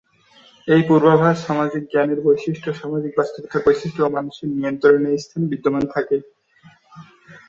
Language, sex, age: Bengali, male, 19-29